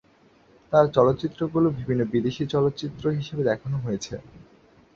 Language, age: Bengali, 19-29